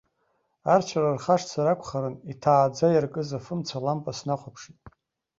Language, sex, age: Abkhazian, male, 40-49